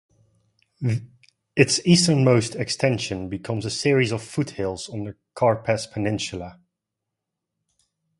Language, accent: English, Dutch